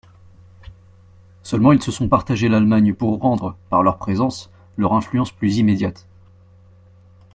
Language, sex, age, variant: French, male, 30-39, Français de métropole